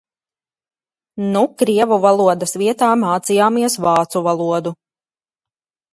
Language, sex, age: Latvian, female, 30-39